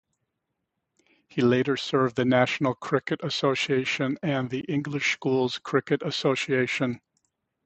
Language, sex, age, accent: English, male, 60-69, United States English